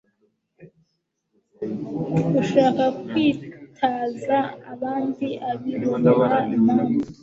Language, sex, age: Kinyarwanda, female, 19-29